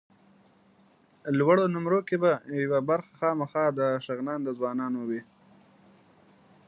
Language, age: Pashto, 19-29